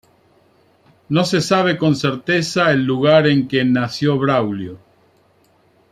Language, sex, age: Spanish, male, 50-59